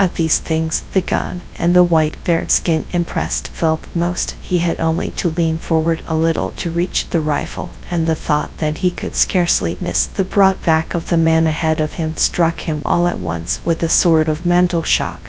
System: TTS, GradTTS